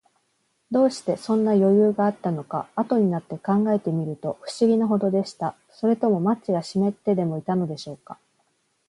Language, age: Japanese, 30-39